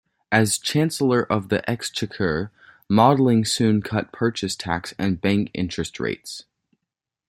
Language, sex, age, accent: English, male, under 19, United States English